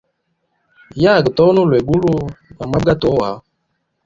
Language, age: Hemba, 19-29